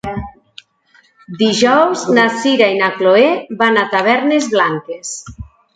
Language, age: Catalan, 19-29